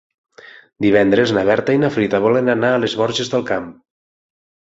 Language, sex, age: Catalan, male, 40-49